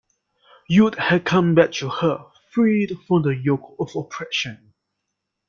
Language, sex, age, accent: English, male, 19-29, Malaysian English